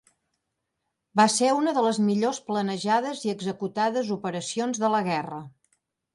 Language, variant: Catalan, Central